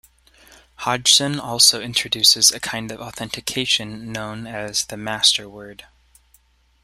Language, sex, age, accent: English, male, 19-29, United States English